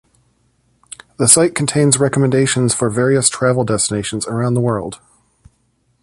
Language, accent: English, United States English